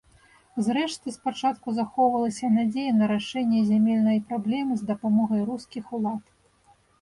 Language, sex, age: Belarusian, female, 30-39